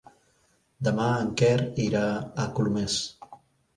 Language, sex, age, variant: Catalan, male, 40-49, Central